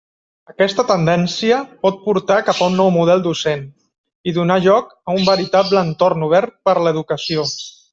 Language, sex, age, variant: Catalan, male, 30-39, Central